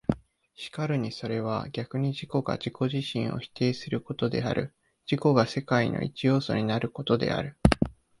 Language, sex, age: Japanese, male, 19-29